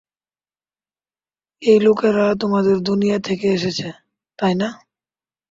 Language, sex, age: Bengali, male, 19-29